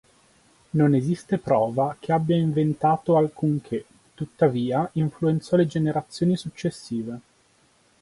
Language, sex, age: Italian, male, 30-39